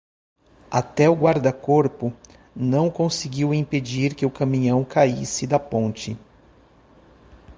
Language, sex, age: Portuguese, male, 40-49